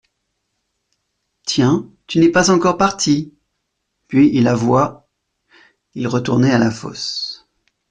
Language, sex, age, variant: French, male, 40-49, Français de métropole